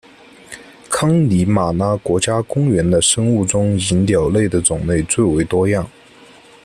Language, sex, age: Chinese, male, 19-29